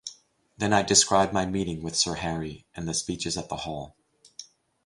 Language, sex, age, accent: English, male, 50-59, United States English